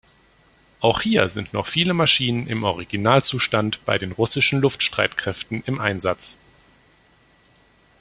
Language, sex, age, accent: German, male, 19-29, Deutschland Deutsch